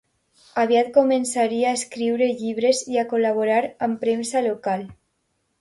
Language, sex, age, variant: Catalan, female, under 19, Alacantí